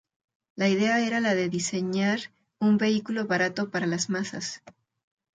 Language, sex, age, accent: Spanish, female, 30-39, México